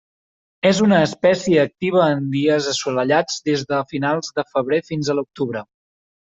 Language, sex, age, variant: Catalan, male, 19-29, Central